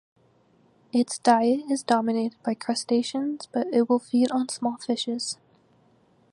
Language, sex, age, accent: English, female, 19-29, United States English